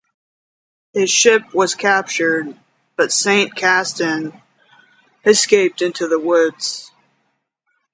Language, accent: English, United States English